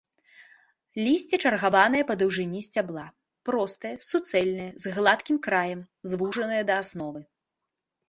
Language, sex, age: Belarusian, female, 19-29